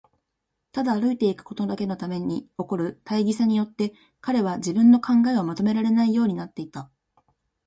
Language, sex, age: Japanese, female, 19-29